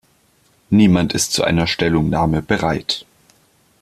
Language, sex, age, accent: German, male, under 19, Deutschland Deutsch